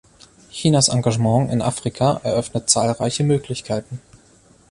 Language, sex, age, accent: German, male, 19-29, Deutschland Deutsch